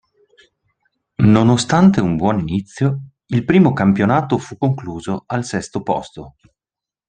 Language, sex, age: Italian, male, 30-39